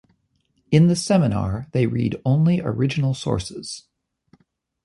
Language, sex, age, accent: English, male, 50-59, United States English